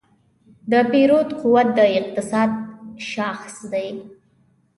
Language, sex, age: Pashto, female, 19-29